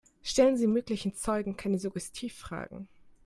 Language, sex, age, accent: German, female, 19-29, Deutschland Deutsch